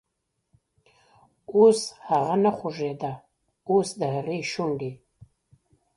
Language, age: Pashto, 40-49